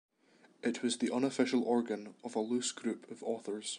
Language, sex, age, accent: English, male, 19-29, Scottish English